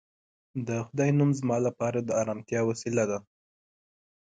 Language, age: Pashto, 19-29